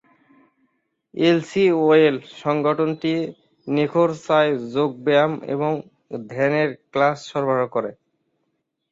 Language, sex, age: Bengali, male, 19-29